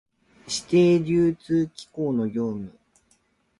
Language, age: Japanese, 30-39